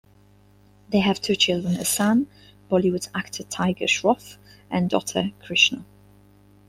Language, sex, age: English, female, 30-39